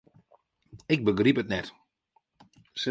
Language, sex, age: Western Frisian, male, 30-39